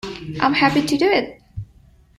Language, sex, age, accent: English, female, 19-29, United States English